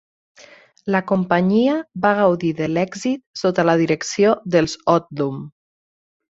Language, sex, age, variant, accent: Catalan, female, 19-29, Nord-Occidental, Lleidatà